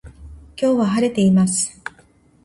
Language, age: Japanese, 50-59